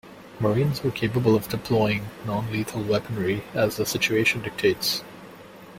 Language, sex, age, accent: English, male, 19-29, United States English